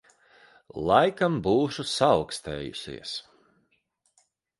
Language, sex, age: Latvian, male, 30-39